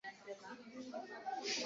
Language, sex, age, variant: Swahili, male, 30-39, Kiswahili cha Bara ya Kenya